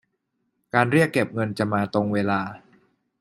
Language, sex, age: Thai, male, 19-29